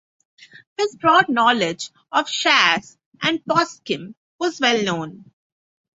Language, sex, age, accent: English, female, 19-29, England English; India and South Asia (India, Pakistan, Sri Lanka)